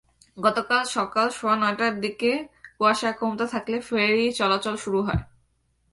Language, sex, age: Bengali, female, 19-29